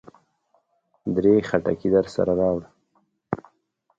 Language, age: Pashto, 19-29